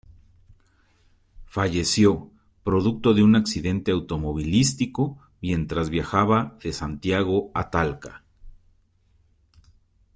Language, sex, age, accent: Spanish, male, 30-39, México